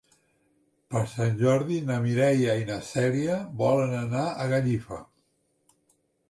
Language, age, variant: Catalan, 60-69, Central